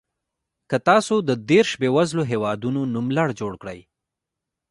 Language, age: Pashto, 19-29